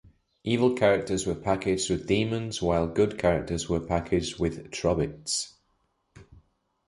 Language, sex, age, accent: English, male, 30-39, England English